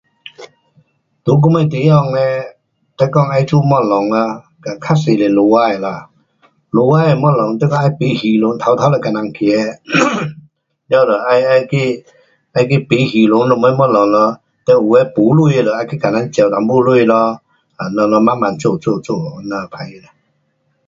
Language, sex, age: Pu-Xian Chinese, male, 60-69